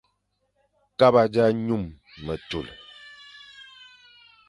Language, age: Fang, 40-49